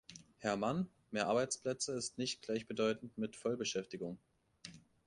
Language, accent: German, Deutschland Deutsch